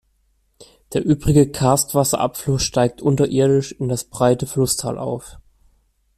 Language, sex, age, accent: German, male, 19-29, Deutschland Deutsch